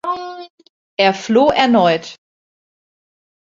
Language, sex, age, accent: German, female, 40-49, Deutschland Deutsch